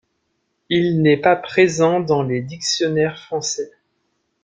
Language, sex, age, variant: French, male, 19-29, Français de métropole